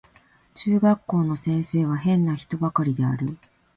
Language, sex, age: Japanese, female, 50-59